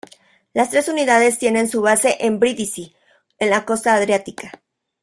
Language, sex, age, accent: Spanish, female, 40-49, México